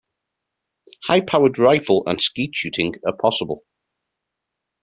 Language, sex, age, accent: English, male, 30-39, England English